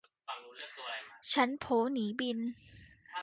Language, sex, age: Thai, female, 19-29